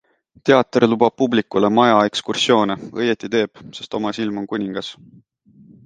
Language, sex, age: Estonian, male, 19-29